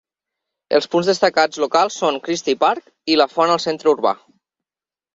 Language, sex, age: Catalan, male, 30-39